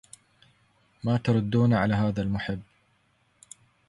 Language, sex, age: Arabic, male, 40-49